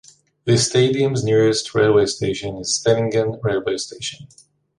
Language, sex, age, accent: English, male, 19-29, United States English